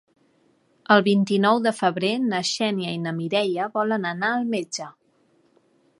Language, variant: Catalan, Central